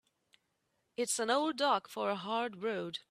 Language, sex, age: English, female, 40-49